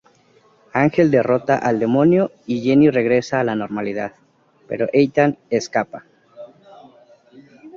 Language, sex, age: Spanish, male, 30-39